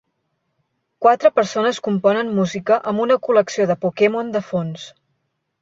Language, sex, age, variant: Catalan, female, 19-29, Central